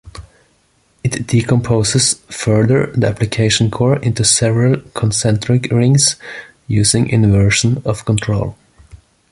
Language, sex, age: English, male, 30-39